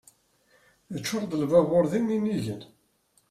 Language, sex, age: Kabyle, male, 50-59